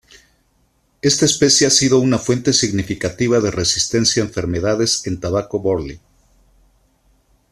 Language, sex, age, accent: Spanish, male, 50-59, México